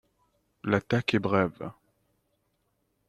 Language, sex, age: French, male, 30-39